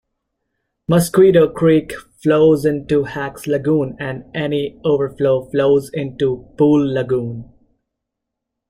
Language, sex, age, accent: English, male, 19-29, United States English